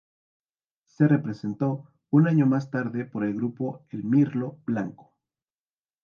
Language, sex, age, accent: Spanish, male, 19-29, México